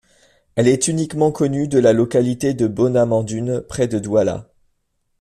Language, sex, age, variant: French, male, 19-29, Français de métropole